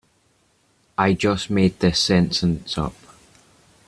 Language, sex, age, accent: English, male, under 19, Scottish English